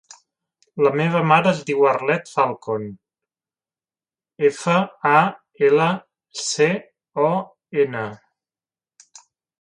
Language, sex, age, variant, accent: Catalan, male, 30-39, Central, central